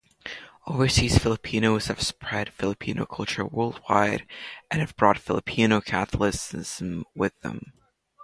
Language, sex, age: English, male, under 19